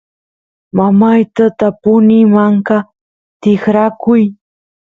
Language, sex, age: Santiago del Estero Quichua, female, 19-29